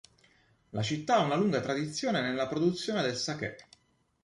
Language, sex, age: Italian, male, 40-49